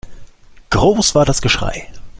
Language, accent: German, Deutschland Deutsch